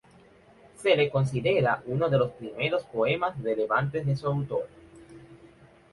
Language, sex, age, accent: Spanish, male, 19-29, Caribe: Cuba, Venezuela, Puerto Rico, República Dominicana, Panamá, Colombia caribeña, México caribeño, Costa del golfo de México